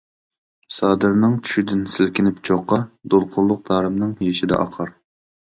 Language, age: Uyghur, 19-29